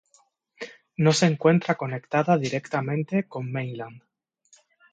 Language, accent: Spanish, España: Norte peninsular (Asturias, Castilla y León, Cantabria, País Vasco, Navarra, Aragón, La Rioja, Guadalajara, Cuenca)